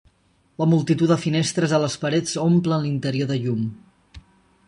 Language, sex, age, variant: Catalan, male, 19-29, Nord-Occidental